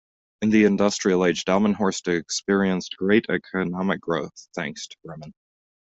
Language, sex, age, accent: English, male, 19-29, United States English